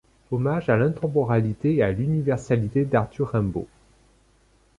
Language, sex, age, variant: French, male, 40-49, Français de métropole